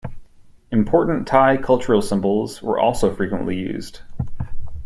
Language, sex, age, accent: English, male, 30-39, United States English